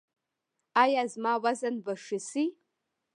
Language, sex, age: Pashto, female, 19-29